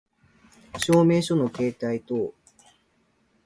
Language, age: Japanese, 30-39